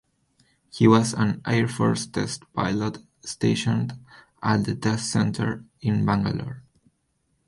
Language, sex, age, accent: English, male, 19-29, United States English